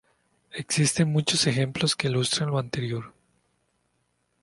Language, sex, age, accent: Spanish, male, 30-39, América central